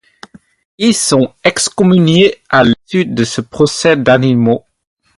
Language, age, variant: French, 19-29, Français d'Europe